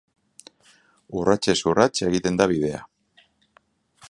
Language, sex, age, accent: Basque, male, 40-49, Mendebalekoa (Araba, Bizkaia, Gipuzkoako mendebaleko herri batzuk)